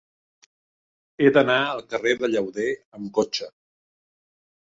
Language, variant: Catalan, Central